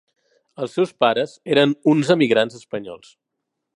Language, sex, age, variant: Catalan, male, 40-49, Central